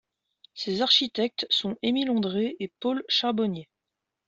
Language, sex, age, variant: French, female, 30-39, Français de métropole